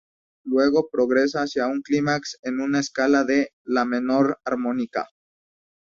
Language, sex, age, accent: Spanish, male, 19-29, México